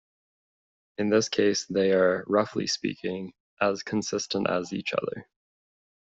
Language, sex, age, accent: English, male, 19-29, Canadian English